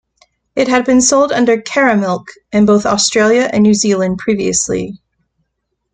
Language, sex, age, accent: English, female, 40-49, United States English